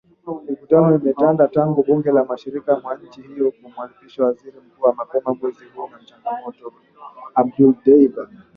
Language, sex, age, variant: Swahili, male, 19-29, Kiswahili cha Bara ya Kenya